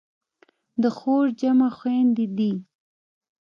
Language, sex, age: Pashto, female, 19-29